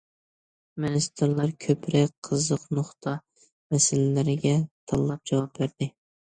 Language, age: Uyghur, 19-29